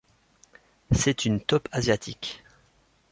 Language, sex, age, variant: French, male, 19-29, Français de métropole